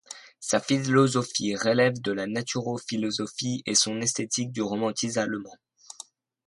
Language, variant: French, Français de métropole